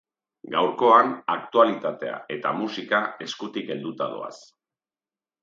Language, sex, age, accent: Basque, male, 50-59, Erdialdekoa edo Nafarra (Gipuzkoa, Nafarroa)